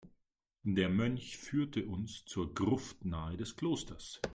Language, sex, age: German, male, 40-49